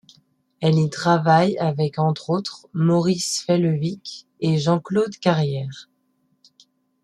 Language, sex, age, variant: French, female, 19-29, Français de métropole